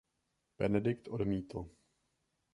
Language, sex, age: Czech, male, 19-29